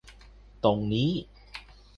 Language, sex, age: Thai, male, 19-29